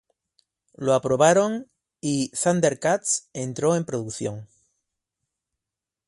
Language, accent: Spanish, España: Sur peninsular (Andalucia, Extremadura, Murcia)